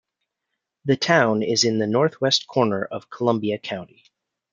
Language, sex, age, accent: English, male, 30-39, Canadian English